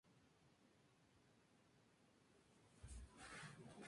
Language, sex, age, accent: Spanish, male, 19-29, México